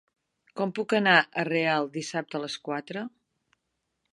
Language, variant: Catalan, Central